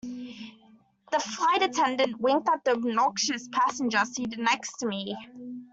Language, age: English, under 19